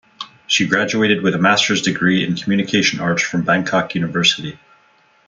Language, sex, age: English, male, 40-49